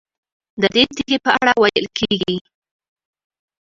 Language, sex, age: Pashto, female, 19-29